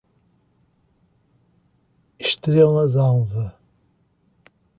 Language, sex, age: Portuguese, male, 40-49